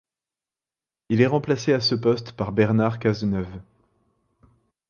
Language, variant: French, Français de métropole